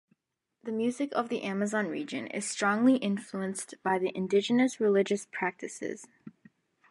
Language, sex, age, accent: English, female, under 19, United States English